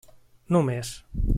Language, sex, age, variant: Catalan, male, 40-49, Central